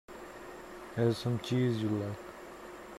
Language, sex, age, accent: English, male, 19-29, India and South Asia (India, Pakistan, Sri Lanka)